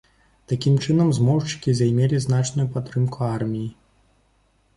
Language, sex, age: Belarusian, male, 19-29